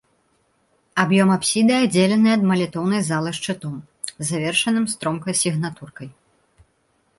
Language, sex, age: Belarusian, female, 19-29